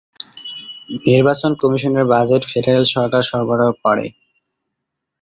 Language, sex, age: Bengali, male, 19-29